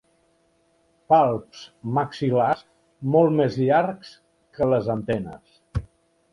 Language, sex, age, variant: Catalan, male, 50-59, Central